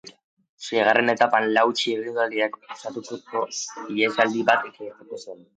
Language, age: Basque, under 19